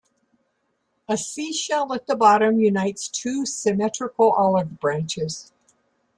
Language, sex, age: English, female, 70-79